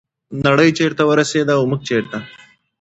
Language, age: Pashto, 19-29